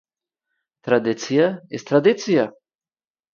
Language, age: Yiddish, 30-39